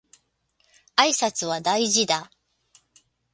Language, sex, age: Japanese, female, 60-69